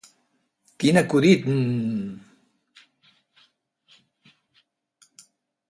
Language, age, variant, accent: Catalan, 60-69, Central, central